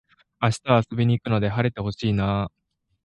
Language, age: Japanese, 19-29